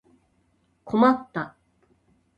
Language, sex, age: Japanese, female, 30-39